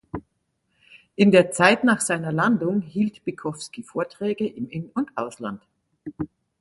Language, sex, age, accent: German, female, 60-69, Deutschland Deutsch